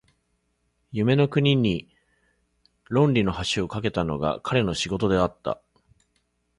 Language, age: Japanese, 40-49